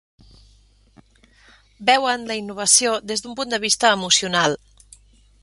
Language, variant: Catalan, Central